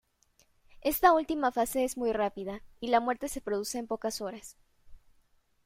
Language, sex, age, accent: Spanish, female, 19-29, México